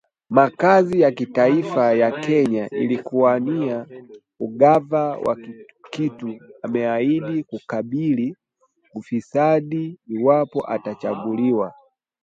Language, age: Swahili, 19-29